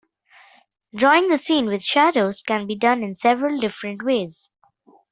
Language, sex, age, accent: English, female, under 19, India and South Asia (India, Pakistan, Sri Lanka)